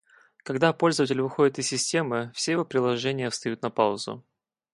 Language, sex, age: Russian, male, 19-29